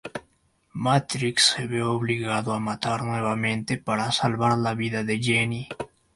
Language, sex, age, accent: Spanish, male, 19-29, Andino-Pacífico: Colombia, Perú, Ecuador, oeste de Bolivia y Venezuela andina